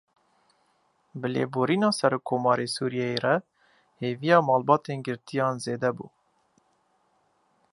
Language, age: Kurdish, 19-29